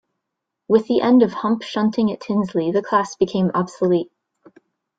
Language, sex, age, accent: English, female, 30-39, United States English